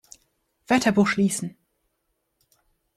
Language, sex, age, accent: German, female, under 19, Deutschland Deutsch